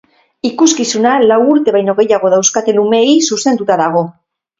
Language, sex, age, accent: Basque, female, 40-49, Mendebalekoa (Araba, Bizkaia, Gipuzkoako mendebaleko herri batzuk)